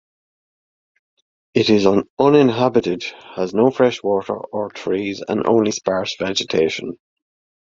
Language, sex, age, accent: English, male, 40-49, Irish English